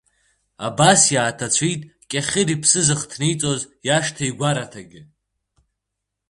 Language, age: Abkhazian, under 19